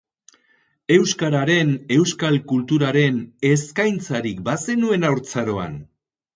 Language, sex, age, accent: Basque, male, 60-69, Erdialdekoa edo Nafarra (Gipuzkoa, Nafarroa)